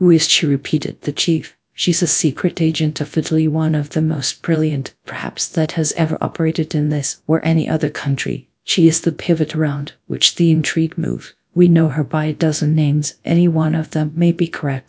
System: TTS, GradTTS